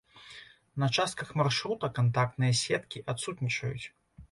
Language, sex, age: Belarusian, male, 30-39